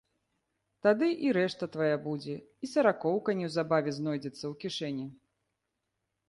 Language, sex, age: Belarusian, female, 30-39